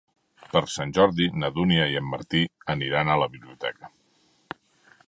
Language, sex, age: Catalan, male, 50-59